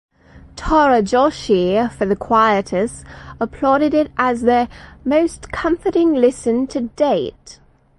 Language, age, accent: English, 30-39, United States English; England English